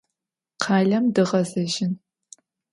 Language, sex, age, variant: Adyghe, female, 19-29, Адыгабзэ (Кирил, пстэумэ зэдыряе)